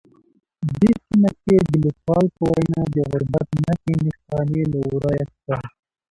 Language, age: Pashto, 19-29